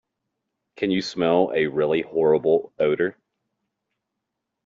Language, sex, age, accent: English, male, 30-39, United States English